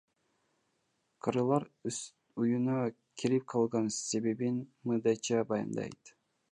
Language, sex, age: Kyrgyz, male, under 19